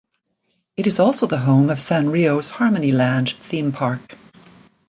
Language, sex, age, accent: English, female, 60-69, Canadian English